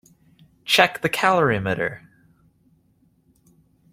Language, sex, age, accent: English, male, 19-29, United States English